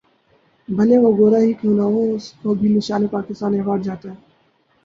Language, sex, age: Urdu, male, 19-29